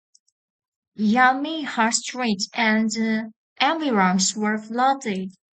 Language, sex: English, female